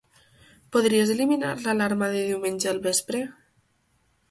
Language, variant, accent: Catalan, Valencià septentrional, septentrional